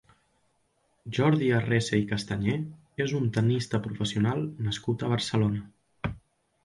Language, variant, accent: Catalan, Central, Barcelona